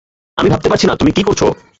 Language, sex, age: Bengali, male, 19-29